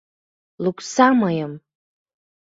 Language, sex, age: Mari, female, under 19